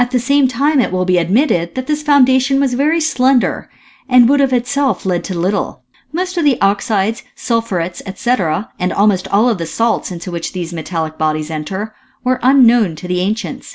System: none